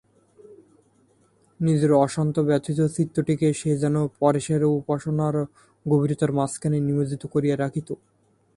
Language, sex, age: Bengali, male, 19-29